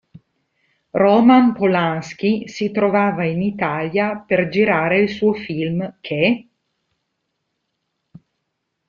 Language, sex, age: Italian, female, 40-49